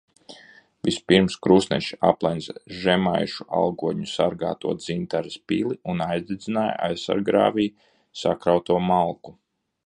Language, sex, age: Latvian, male, 30-39